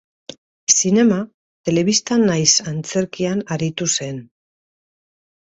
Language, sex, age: Basque, female, 50-59